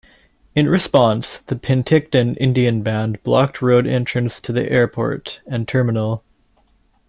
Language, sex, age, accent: English, male, 19-29, Canadian English